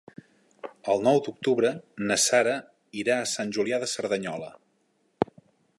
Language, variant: Catalan, Central